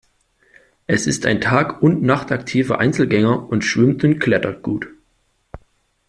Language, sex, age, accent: German, male, 19-29, Deutschland Deutsch